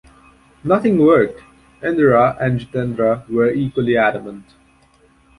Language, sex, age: English, male, 19-29